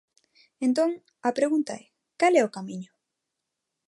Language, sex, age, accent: Galician, female, 19-29, Neofalante